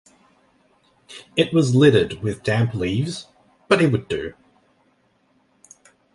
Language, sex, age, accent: English, male, 30-39, Australian English